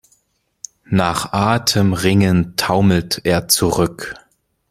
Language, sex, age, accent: German, male, 19-29, Deutschland Deutsch